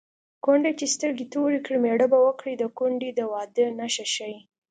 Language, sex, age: Pashto, female, 19-29